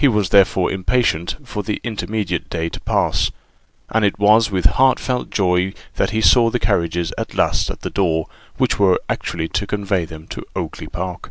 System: none